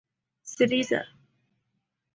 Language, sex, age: Pashto, female, under 19